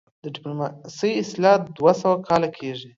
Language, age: Pashto, under 19